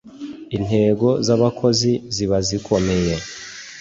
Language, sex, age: Kinyarwanda, male, 19-29